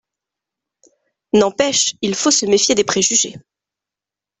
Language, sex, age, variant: French, female, 19-29, Français de métropole